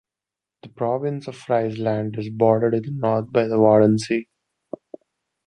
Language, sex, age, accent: English, male, 19-29, India and South Asia (India, Pakistan, Sri Lanka)